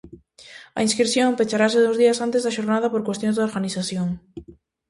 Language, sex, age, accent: Galician, female, 19-29, Atlántico (seseo e gheada)